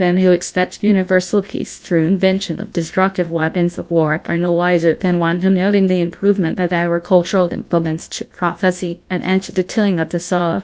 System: TTS, GlowTTS